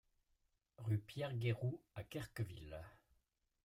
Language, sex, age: French, male, 60-69